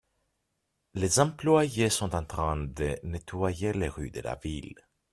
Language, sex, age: French, male, 30-39